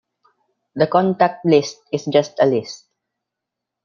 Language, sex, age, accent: English, male, under 19, Filipino